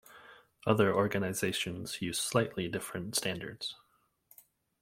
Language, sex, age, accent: English, male, 30-39, Canadian English